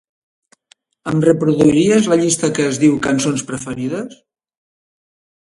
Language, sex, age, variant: Catalan, male, 60-69, Central